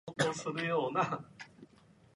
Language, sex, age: English, male, under 19